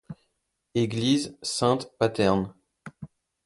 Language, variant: French, Français de métropole